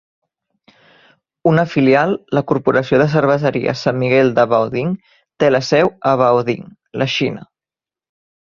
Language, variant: Catalan, Central